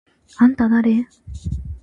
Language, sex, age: Japanese, female, 19-29